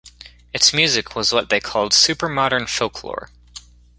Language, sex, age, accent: English, male, under 19, United States English